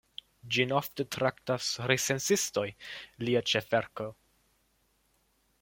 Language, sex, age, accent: Esperanto, male, 19-29, Internacia